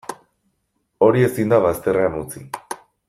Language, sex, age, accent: Basque, male, 19-29, Erdialdekoa edo Nafarra (Gipuzkoa, Nafarroa)